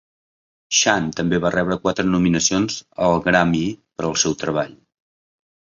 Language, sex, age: Catalan, male, 50-59